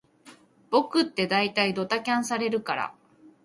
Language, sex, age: Japanese, female, 30-39